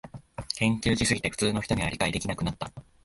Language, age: Japanese, 19-29